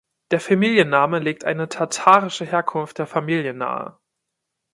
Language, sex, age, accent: German, male, 19-29, Deutschland Deutsch